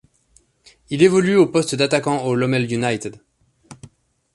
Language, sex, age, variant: French, male, 30-39, Français de métropole